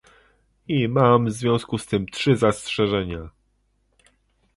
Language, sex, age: Polish, male, 30-39